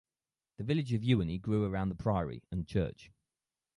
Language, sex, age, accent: English, male, 19-29, England English